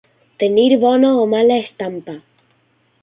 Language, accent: Catalan, valencià